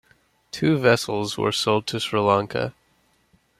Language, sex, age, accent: English, male, 19-29, United States English